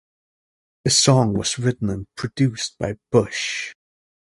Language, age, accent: English, 19-29, United States English